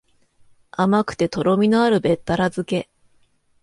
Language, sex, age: Japanese, female, 40-49